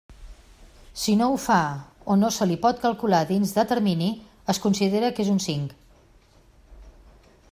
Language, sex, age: Catalan, female, 50-59